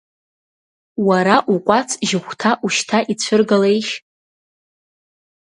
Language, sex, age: Abkhazian, female, under 19